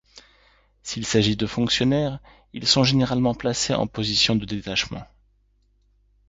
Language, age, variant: French, 40-49, Français de métropole